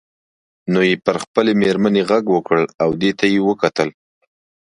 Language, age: Pashto, 30-39